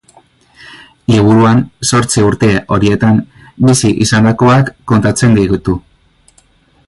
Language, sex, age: Basque, male, under 19